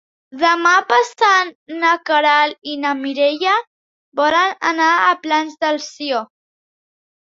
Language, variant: Catalan, Central